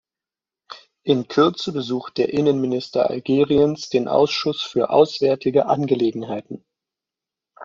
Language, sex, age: German, male, 30-39